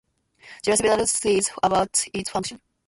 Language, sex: English, female